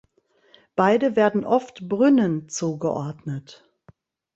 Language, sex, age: German, female, 60-69